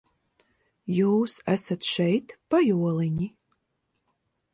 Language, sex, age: Latvian, female, 40-49